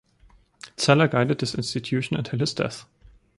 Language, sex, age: English, male, under 19